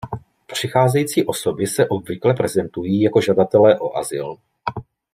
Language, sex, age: Czech, male, 30-39